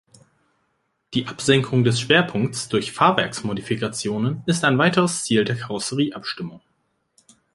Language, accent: German, Deutschland Deutsch